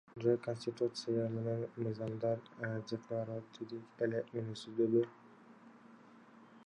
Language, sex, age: Kyrgyz, male, under 19